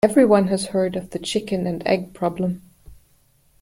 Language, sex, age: English, female, 50-59